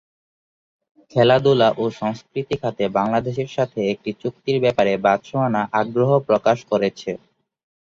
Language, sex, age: Bengali, male, 19-29